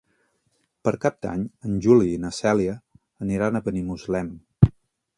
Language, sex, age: Catalan, male, 40-49